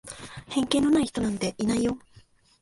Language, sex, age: Japanese, female, 19-29